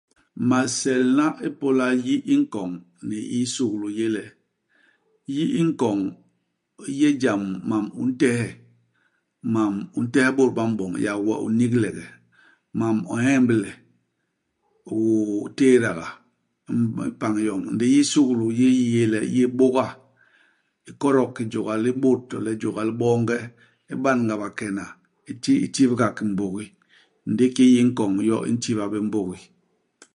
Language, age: Basaa, 40-49